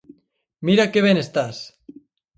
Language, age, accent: Galician, 19-29, Atlántico (seseo e gheada)